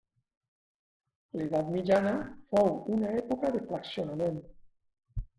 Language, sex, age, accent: Catalan, male, 50-59, valencià